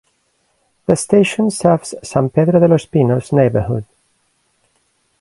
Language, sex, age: English, male, 50-59